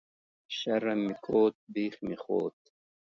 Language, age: Pashto, 40-49